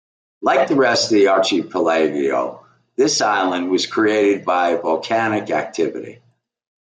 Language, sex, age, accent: English, male, 60-69, United States English